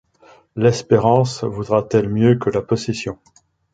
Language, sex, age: French, male, 60-69